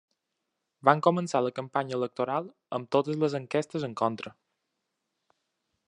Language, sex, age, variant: Catalan, male, 19-29, Balear